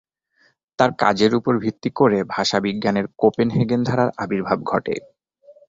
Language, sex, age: Bengali, male, 19-29